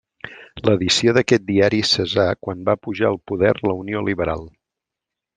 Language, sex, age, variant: Catalan, male, 40-49, Central